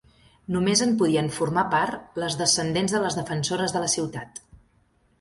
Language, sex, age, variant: Catalan, female, 40-49, Central